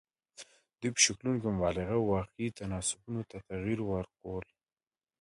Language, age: Pashto, 19-29